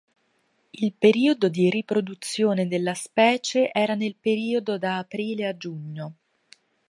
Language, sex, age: Italian, female, 19-29